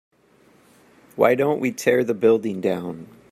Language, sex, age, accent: English, male, 30-39, United States English